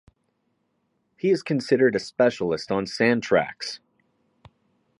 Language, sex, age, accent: English, male, 40-49, United States English